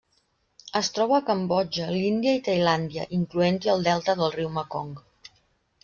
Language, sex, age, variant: Catalan, female, 50-59, Central